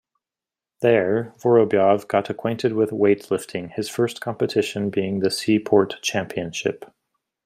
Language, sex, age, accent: English, male, 30-39, United States English